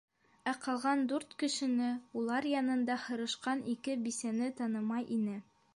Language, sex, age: Bashkir, female, under 19